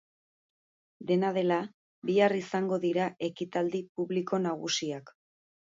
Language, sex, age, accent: Basque, female, 30-39, Erdialdekoa edo Nafarra (Gipuzkoa, Nafarroa)